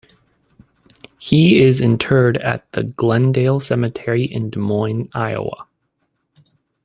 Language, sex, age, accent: English, male, 19-29, United States English